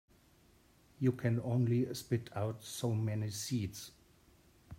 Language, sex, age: English, male, 50-59